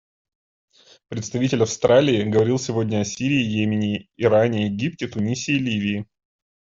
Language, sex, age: Russian, male, 30-39